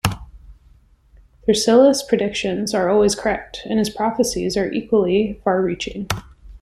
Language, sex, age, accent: English, female, 30-39, United States English